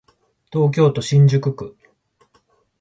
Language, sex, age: Japanese, male, 40-49